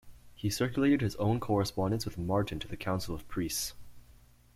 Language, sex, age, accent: English, male, under 19, Canadian English